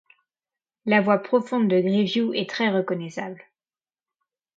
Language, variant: French, Français de métropole